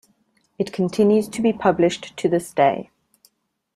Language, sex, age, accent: English, female, 30-39, Southern African (South Africa, Zimbabwe, Namibia)